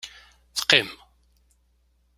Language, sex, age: Kabyle, male, 40-49